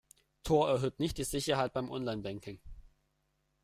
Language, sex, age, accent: German, male, 19-29, Deutschland Deutsch